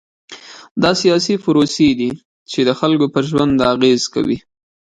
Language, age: Pashto, 19-29